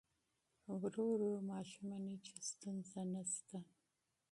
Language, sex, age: Pashto, female, 30-39